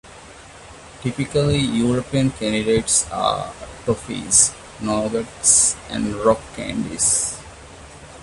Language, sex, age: English, male, 30-39